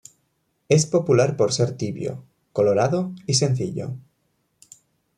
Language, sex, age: Spanish, male, 19-29